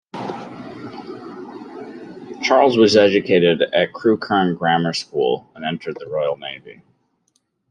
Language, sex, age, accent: English, male, 30-39, United States English